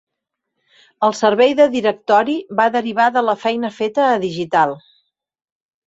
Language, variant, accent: Catalan, Central, central